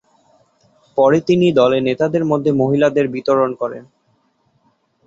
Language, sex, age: Bengali, male, 19-29